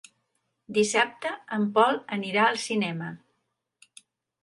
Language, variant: Catalan, Central